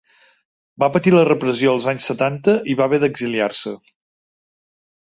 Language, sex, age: Catalan, male, 40-49